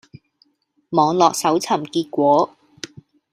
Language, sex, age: Cantonese, female, 19-29